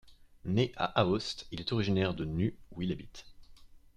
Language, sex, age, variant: French, male, 19-29, Français de métropole